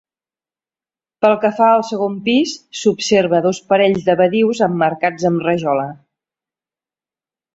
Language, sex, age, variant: Catalan, female, 40-49, Central